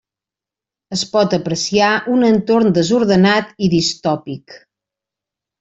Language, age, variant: Catalan, 40-49, Central